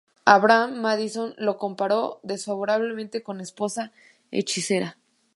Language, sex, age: Spanish, female, 19-29